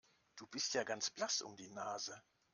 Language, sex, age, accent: German, male, 60-69, Deutschland Deutsch